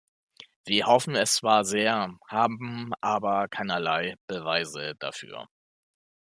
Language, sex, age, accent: German, male, 30-39, Deutschland Deutsch